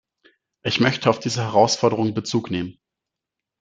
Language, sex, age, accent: German, male, 19-29, Deutschland Deutsch